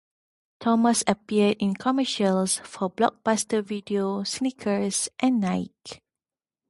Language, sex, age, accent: English, female, 30-39, Malaysian English